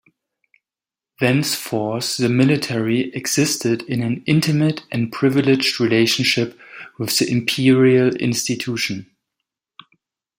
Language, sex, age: English, male, 19-29